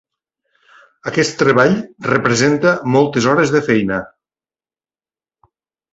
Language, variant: Catalan, Nord-Occidental